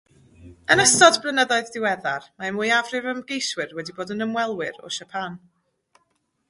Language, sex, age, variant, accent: Welsh, female, 30-39, Mid Wales, Y Deyrnas Unedig Cymraeg